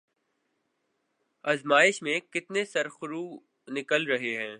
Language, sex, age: Urdu, male, 19-29